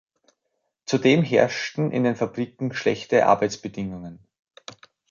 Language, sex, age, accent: German, male, 30-39, Österreichisches Deutsch